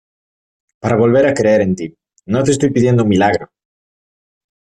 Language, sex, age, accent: Spanish, male, 30-39, España: Norte peninsular (Asturias, Castilla y León, Cantabria, País Vasco, Navarra, Aragón, La Rioja, Guadalajara, Cuenca)